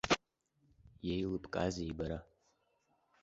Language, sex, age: Abkhazian, male, under 19